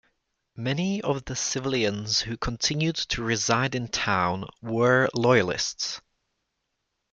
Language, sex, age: English, male, under 19